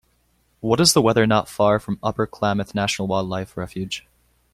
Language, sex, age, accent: English, male, 19-29, United States English